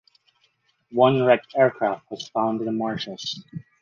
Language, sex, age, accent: English, male, 19-29, Filipino